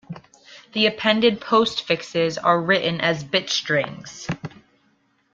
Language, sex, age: English, female, 19-29